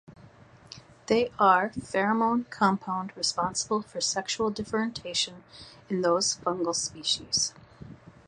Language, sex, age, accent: English, female, 40-49, United States English